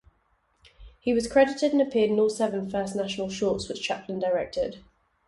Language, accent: English, England English